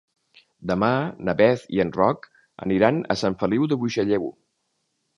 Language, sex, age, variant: Catalan, male, 60-69, Central